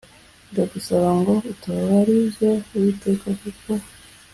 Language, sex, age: Kinyarwanda, female, 19-29